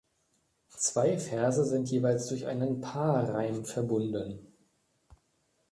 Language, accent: German, Deutschland Deutsch